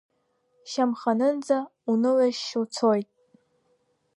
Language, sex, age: Abkhazian, female, under 19